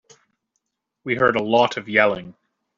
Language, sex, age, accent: English, male, 30-39, Canadian English